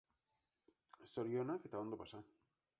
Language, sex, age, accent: Basque, male, 50-59, Erdialdekoa edo Nafarra (Gipuzkoa, Nafarroa)